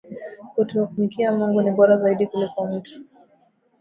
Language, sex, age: Swahili, female, 19-29